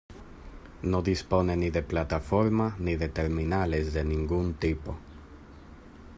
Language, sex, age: Spanish, male, 19-29